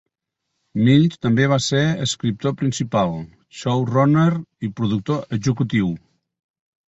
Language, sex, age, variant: Catalan, male, 50-59, Nord-Occidental